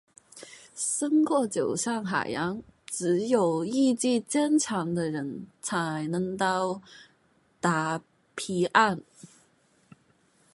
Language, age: Chinese, 19-29